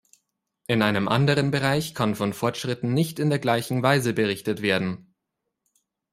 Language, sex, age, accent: German, male, 19-29, Deutschland Deutsch